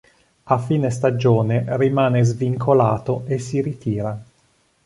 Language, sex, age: Italian, male, 40-49